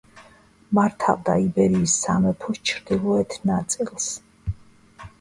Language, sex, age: Georgian, female, 40-49